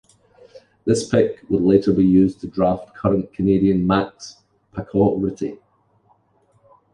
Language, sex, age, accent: English, male, 40-49, Scottish English